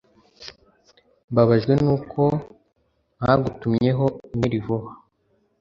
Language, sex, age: Kinyarwanda, male, under 19